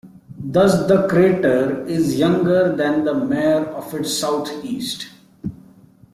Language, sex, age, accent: English, male, 30-39, India and South Asia (India, Pakistan, Sri Lanka)